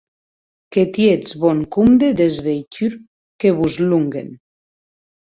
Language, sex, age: Occitan, female, 40-49